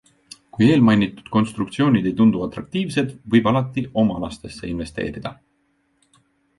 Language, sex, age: Estonian, male, 19-29